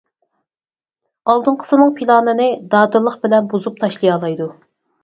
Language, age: Uyghur, 30-39